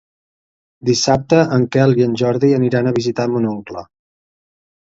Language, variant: Catalan, Central